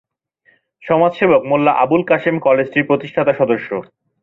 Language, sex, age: Bengali, male, 30-39